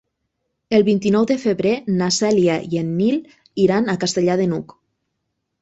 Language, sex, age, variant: Catalan, female, 19-29, Nord-Occidental